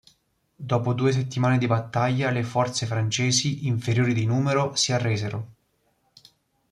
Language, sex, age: Italian, male, 19-29